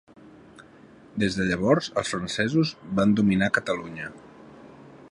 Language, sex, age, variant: Catalan, male, 40-49, Central